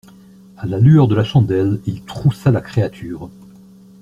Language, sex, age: French, male, 60-69